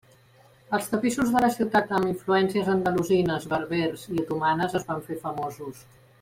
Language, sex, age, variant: Catalan, female, 50-59, Central